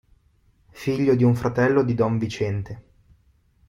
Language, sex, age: Italian, male, 19-29